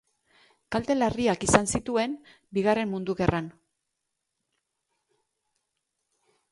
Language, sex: Basque, female